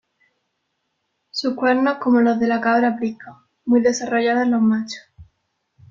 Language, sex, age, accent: Spanish, female, under 19, España: Sur peninsular (Andalucia, Extremadura, Murcia)